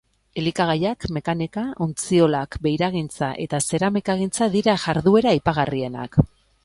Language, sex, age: Basque, female, 40-49